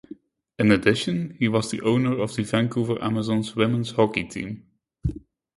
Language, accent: English, Dutch